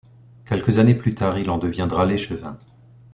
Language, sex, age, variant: French, male, 30-39, Français de métropole